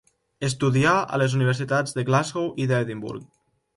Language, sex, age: Catalan, male, under 19